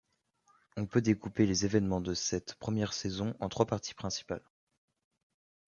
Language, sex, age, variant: French, male, 19-29, Français de métropole